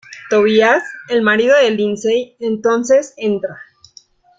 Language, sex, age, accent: Spanish, female, 30-39, México